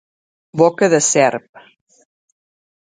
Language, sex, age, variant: Catalan, female, 50-59, Septentrional